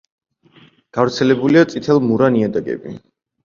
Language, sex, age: Georgian, male, 19-29